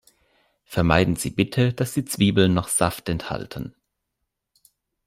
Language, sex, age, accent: German, male, 19-29, Deutschland Deutsch